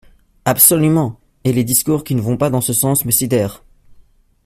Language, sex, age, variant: French, male, 19-29, Français de métropole